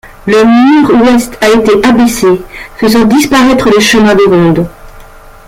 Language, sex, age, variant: French, female, 50-59, Français de métropole